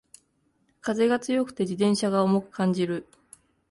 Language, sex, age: Japanese, female, 19-29